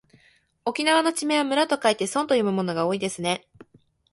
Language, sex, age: Japanese, female, 19-29